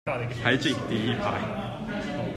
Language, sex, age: Chinese, male, 30-39